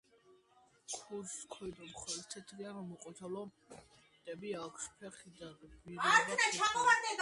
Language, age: Georgian, 90+